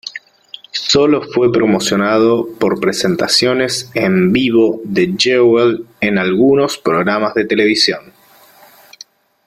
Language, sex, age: Spanish, male, 30-39